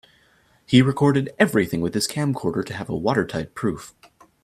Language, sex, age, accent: English, male, 19-29, United States English